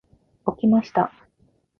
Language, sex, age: Japanese, female, under 19